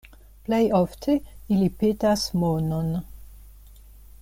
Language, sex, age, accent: Esperanto, female, 60-69, Internacia